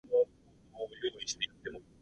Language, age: Japanese, 30-39